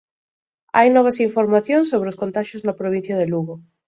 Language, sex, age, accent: Galician, female, 30-39, Central (gheada)